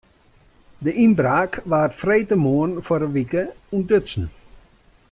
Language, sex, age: Western Frisian, male, 60-69